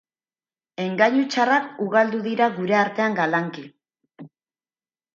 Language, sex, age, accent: Basque, female, 40-49, Mendebalekoa (Araba, Bizkaia, Gipuzkoako mendebaleko herri batzuk)